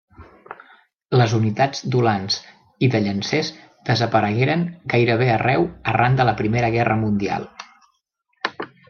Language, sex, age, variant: Catalan, male, 30-39, Central